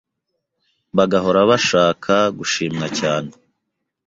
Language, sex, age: Kinyarwanda, male, 19-29